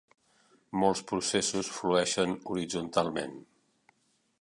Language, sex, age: Catalan, male, 60-69